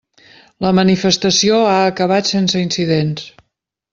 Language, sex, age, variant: Catalan, female, 50-59, Central